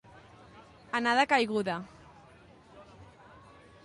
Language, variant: Catalan, Central